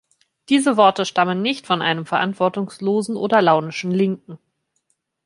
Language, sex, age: German, female, 19-29